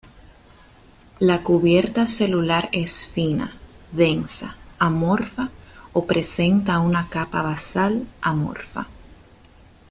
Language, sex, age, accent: Spanish, female, 19-29, Caribe: Cuba, Venezuela, Puerto Rico, República Dominicana, Panamá, Colombia caribeña, México caribeño, Costa del golfo de México